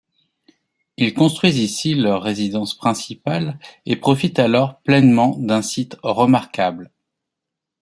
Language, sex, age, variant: French, male, 40-49, Français de métropole